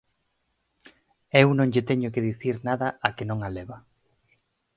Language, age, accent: Galician, 19-29, Normativo (estándar)